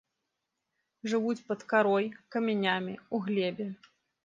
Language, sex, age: Belarusian, female, 19-29